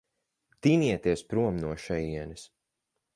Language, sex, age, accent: Latvian, male, 19-29, Riga